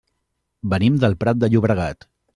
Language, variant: Catalan, Central